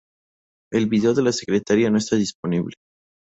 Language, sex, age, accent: Spanish, male, 19-29, México